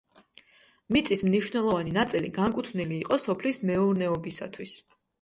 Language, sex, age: Georgian, female, 19-29